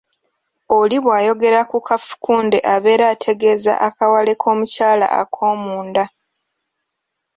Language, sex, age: Ganda, female, 19-29